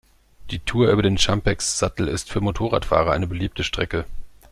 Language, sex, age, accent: German, male, 40-49, Deutschland Deutsch